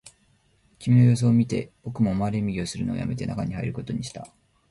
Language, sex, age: Japanese, male, 19-29